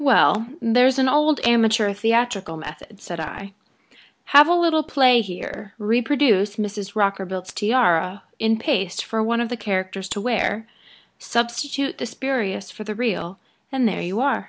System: none